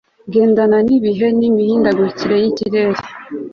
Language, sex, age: Kinyarwanda, female, 19-29